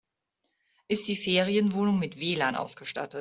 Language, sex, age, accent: German, female, 30-39, Deutschland Deutsch